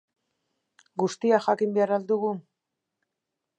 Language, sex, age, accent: Basque, female, 60-69, Mendebalekoa (Araba, Bizkaia, Gipuzkoako mendebaleko herri batzuk)